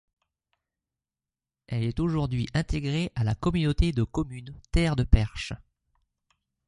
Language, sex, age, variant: French, male, 30-39, Français de métropole